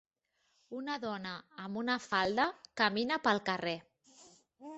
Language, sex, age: Catalan, female, 30-39